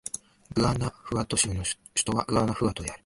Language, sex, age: Japanese, male, 19-29